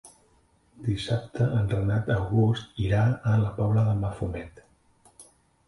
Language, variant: Catalan, Central